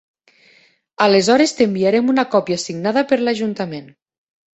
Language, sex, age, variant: Catalan, female, 40-49, Nord-Occidental